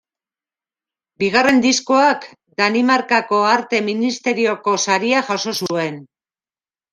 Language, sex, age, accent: Basque, male, 19-29, Mendebalekoa (Araba, Bizkaia, Gipuzkoako mendebaleko herri batzuk)